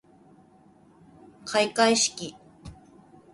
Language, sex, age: Japanese, female, 19-29